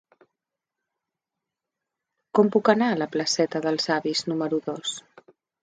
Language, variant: Catalan, Central